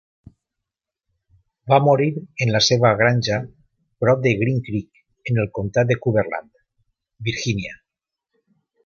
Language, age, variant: Catalan, 50-59, Valencià meridional